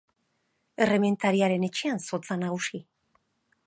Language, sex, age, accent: Basque, female, 50-59, Erdialdekoa edo Nafarra (Gipuzkoa, Nafarroa)